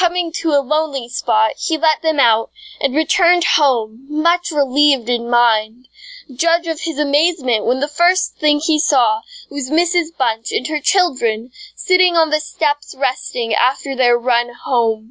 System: none